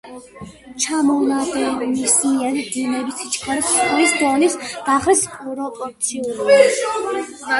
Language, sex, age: Georgian, female, under 19